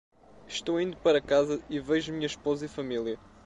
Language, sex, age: Portuguese, male, 19-29